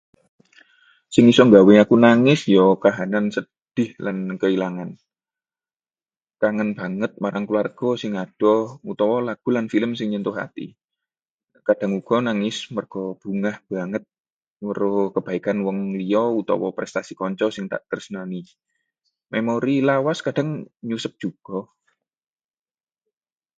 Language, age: Javanese, 30-39